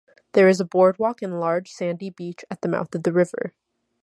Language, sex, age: English, female, 19-29